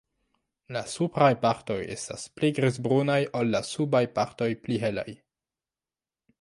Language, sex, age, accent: Esperanto, male, 19-29, Internacia